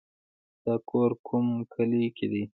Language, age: Pashto, 19-29